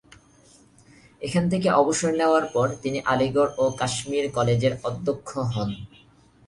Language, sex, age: Bengali, male, 19-29